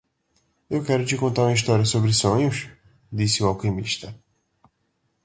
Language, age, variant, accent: Portuguese, 19-29, Portuguese (Brasil), Nordestino